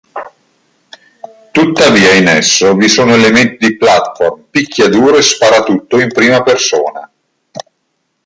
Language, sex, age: Italian, male, 40-49